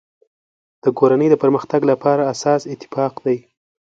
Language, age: Pashto, under 19